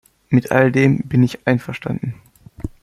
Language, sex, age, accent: German, male, under 19, Deutschland Deutsch